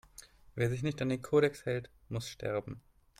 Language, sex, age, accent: German, male, 19-29, Deutschland Deutsch